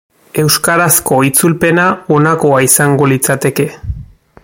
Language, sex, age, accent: Basque, male, 30-39, Erdialdekoa edo Nafarra (Gipuzkoa, Nafarroa)